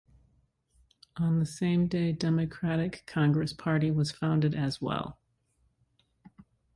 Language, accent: English, United States English